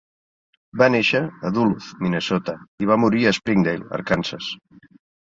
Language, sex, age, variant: Catalan, male, 50-59, Central